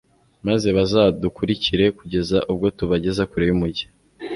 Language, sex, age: Kinyarwanda, male, 19-29